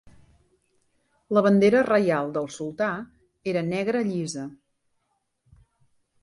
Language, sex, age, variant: Catalan, female, 50-59, Central